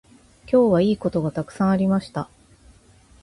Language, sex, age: Japanese, female, 40-49